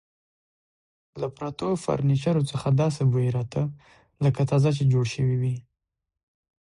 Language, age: Pashto, 19-29